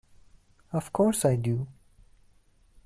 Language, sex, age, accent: English, male, 19-29, United States English